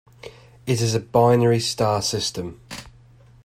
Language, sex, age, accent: English, male, 19-29, England English